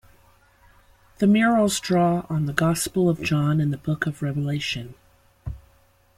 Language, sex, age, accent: English, female, 40-49, United States English